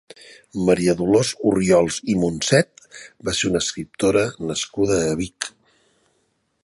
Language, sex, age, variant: Catalan, male, 50-59, Central